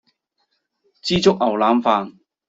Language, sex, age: Cantonese, male, 40-49